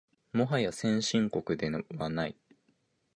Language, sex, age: Japanese, male, 19-29